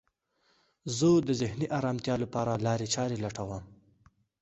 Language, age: Pashto, under 19